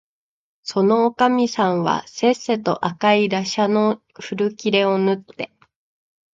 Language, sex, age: Japanese, female, 19-29